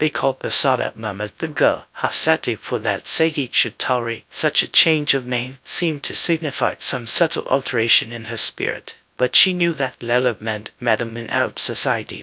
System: TTS, GradTTS